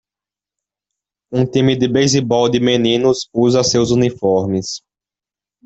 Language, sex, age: Portuguese, male, under 19